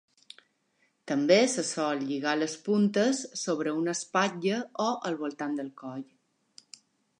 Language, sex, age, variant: Catalan, female, 40-49, Balear